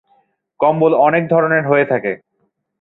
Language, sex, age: Bengali, male, 30-39